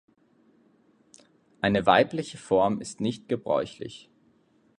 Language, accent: German, Deutschland Deutsch